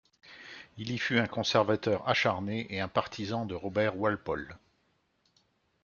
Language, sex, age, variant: French, male, 60-69, Français de métropole